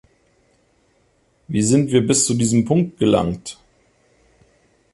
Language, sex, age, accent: German, male, 30-39, Deutschland Deutsch